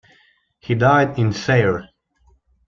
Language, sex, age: English, male, 19-29